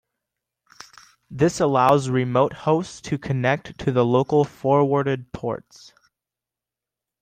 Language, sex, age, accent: English, male, 19-29, United States English